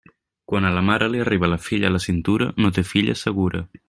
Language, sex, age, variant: Catalan, male, 19-29, Central